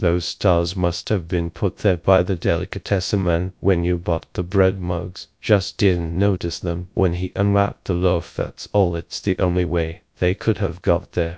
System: TTS, GradTTS